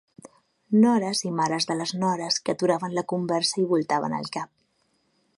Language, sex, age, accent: Catalan, female, 30-39, balear; central